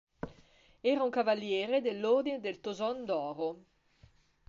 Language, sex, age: Italian, female, 50-59